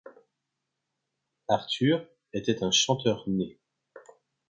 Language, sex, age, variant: French, male, 40-49, Français de métropole